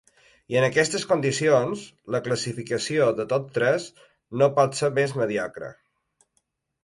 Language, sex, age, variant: Catalan, male, 40-49, Balear